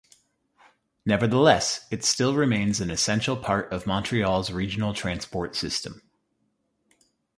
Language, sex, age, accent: English, male, 30-39, United States English